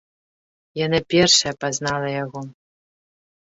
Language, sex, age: Belarusian, female, 40-49